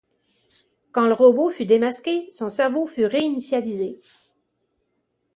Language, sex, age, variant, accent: French, female, 50-59, Français d'Amérique du Nord, Français du Canada